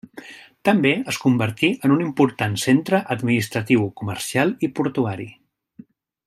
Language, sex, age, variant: Catalan, male, 40-49, Central